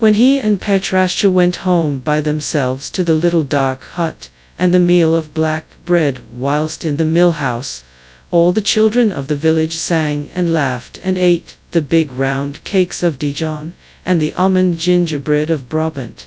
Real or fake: fake